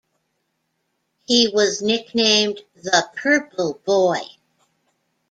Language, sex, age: English, female, 60-69